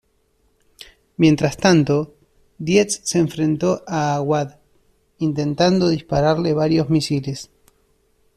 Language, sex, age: Spanish, male, 30-39